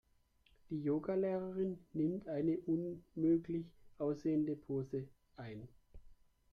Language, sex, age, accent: German, male, 30-39, Deutschland Deutsch